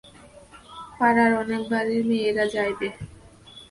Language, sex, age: Bengali, female, 19-29